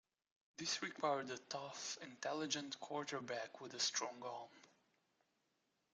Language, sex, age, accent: English, male, 19-29, United States English